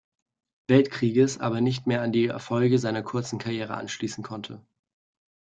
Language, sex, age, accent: German, male, 19-29, Deutschland Deutsch